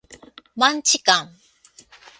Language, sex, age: Japanese, female, 60-69